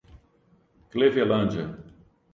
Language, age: Portuguese, 40-49